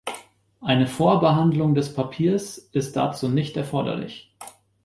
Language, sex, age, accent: German, male, 30-39, Deutschland Deutsch